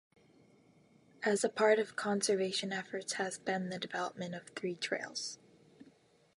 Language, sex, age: English, female, 19-29